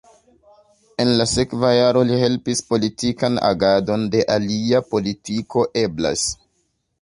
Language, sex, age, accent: Esperanto, male, 19-29, Internacia